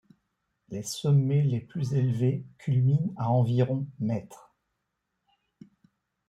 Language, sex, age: French, male, 40-49